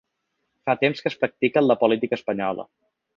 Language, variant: Catalan, Balear